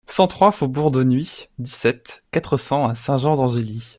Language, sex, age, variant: French, male, 19-29, Français de métropole